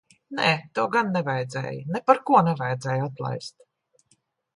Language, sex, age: Latvian, female, 60-69